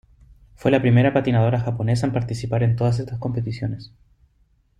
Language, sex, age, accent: Spanish, male, 30-39, Chileno: Chile, Cuyo